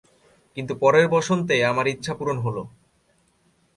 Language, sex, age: Bengali, male, 19-29